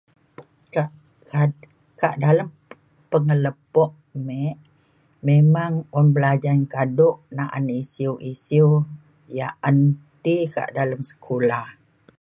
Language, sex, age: Mainstream Kenyah, female, 60-69